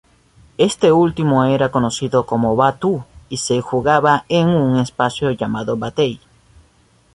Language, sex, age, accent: Spanish, male, 19-29, Caribe: Cuba, Venezuela, Puerto Rico, República Dominicana, Panamá, Colombia caribeña, México caribeño, Costa del golfo de México